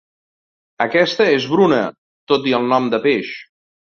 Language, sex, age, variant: Catalan, male, 50-59, Central